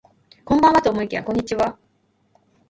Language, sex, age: Japanese, female, 19-29